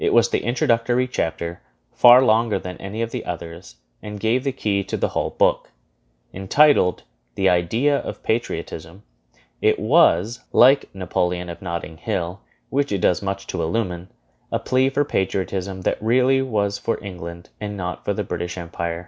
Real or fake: real